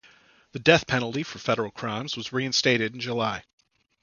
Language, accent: English, United States English